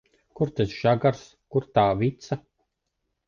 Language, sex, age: Latvian, male, 30-39